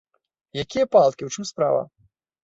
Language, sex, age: Belarusian, male, 30-39